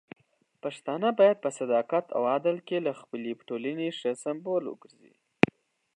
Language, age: Pashto, under 19